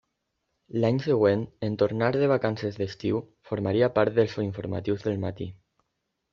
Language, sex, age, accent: Catalan, male, under 19, valencià